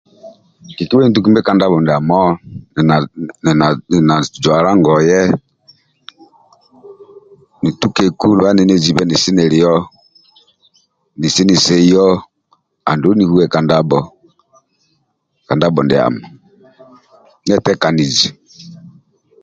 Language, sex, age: Amba (Uganda), male, 50-59